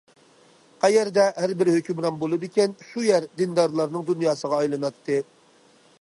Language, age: Uyghur, 30-39